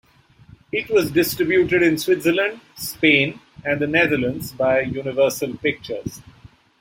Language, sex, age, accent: English, male, 50-59, India and South Asia (India, Pakistan, Sri Lanka)